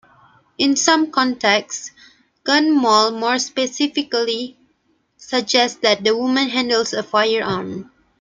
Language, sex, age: English, female, 19-29